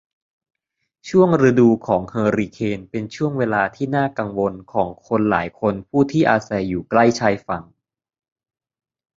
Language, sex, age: Thai, male, 19-29